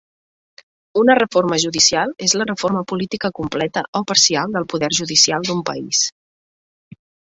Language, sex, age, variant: Catalan, female, 30-39, Central